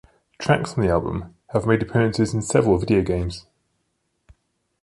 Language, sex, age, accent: English, male, 30-39, England English